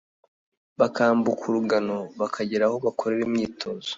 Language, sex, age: Kinyarwanda, male, 19-29